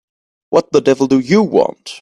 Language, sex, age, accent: English, male, 19-29, United States English